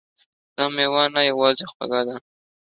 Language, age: Pashto, 19-29